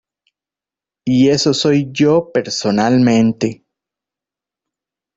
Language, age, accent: Spanish, 30-39, México